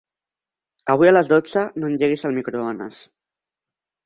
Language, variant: Catalan, Central